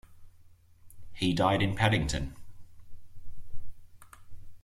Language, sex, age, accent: English, male, 19-29, Australian English